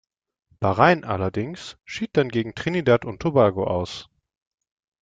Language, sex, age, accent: German, male, 19-29, Deutschland Deutsch